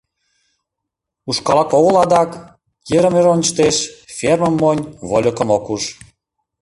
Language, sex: Mari, male